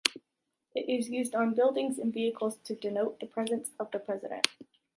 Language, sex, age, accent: English, female, 19-29, United States English